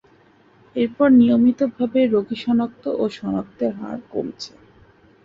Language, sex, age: Bengali, female, 19-29